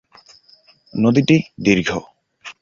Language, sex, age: Bengali, male, 19-29